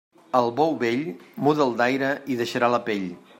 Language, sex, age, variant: Catalan, male, 50-59, Central